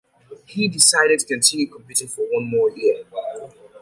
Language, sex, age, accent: English, male, 30-39, United States English